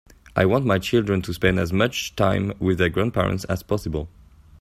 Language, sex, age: English, male, 19-29